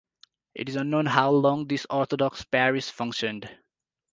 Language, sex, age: English, male, 19-29